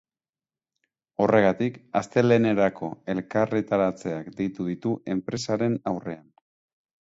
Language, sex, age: Basque, male, 30-39